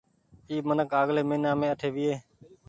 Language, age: Goaria, 19-29